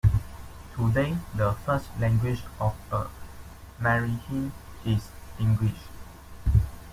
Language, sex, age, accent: English, male, 19-29, Malaysian English